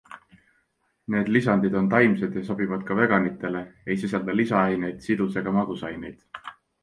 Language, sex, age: Estonian, male, 19-29